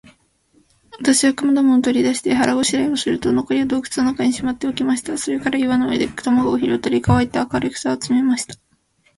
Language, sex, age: Japanese, female, 19-29